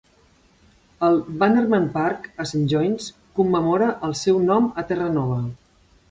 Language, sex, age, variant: Catalan, male, 40-49, Central